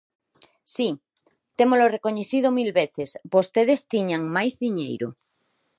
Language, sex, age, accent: Galician, female, 40-49, Normativo (estándar); Neofalante